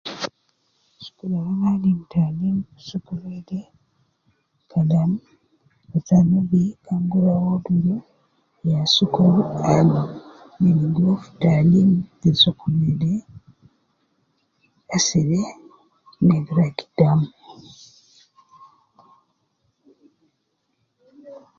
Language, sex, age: Nubi, female, 60-69